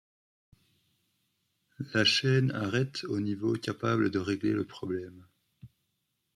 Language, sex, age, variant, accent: French, male, 30-39, Français d'Europe, Français de Belgique